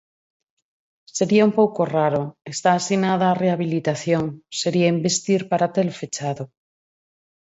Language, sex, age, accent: Galician, female, 50-59, Normativo (estándar)